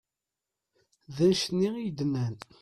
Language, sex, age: Kabyle, male, 30-39